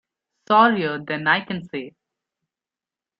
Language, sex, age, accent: English, male, 19-29, India and South Asia (India, Pakistan, Sri Lanka)